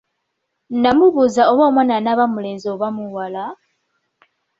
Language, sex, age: Ganda, female, 19-29